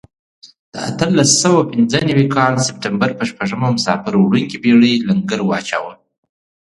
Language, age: Pashto, 19-29